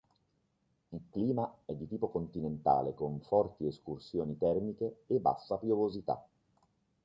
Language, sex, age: Italian, male, 50-59